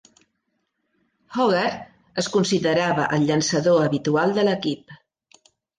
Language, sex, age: Catalan, female, 60-69